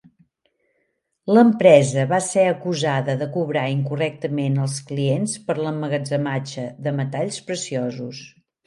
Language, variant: Catalan, Central